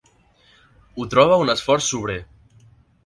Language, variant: Catalan, Central